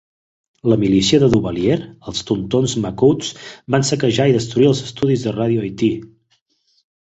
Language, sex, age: Catalan, male, 30-39